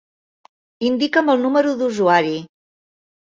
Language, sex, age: Catalan, female, 60-69